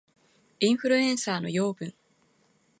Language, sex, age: Japanese, female, 19-29